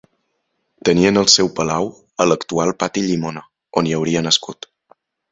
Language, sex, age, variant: Catalan, male, 19-29, Central